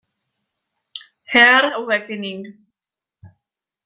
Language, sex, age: Italian, female, 19-29